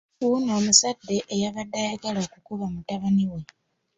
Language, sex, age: Ganda, female, 19-29